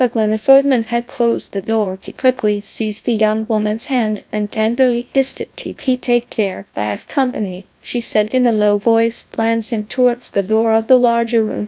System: TTS, GlowTTS